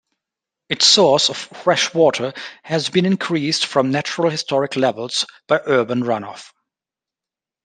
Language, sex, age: English, male, 30-39